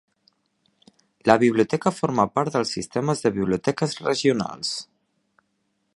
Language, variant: Catalan, Central